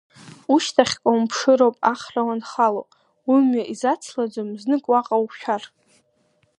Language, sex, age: Abkhazian, female, 19-29